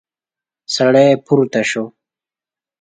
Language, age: Pashto, 19-29